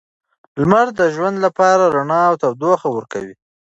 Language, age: Pashto, 19-29